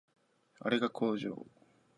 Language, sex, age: Japanese, male, 19-29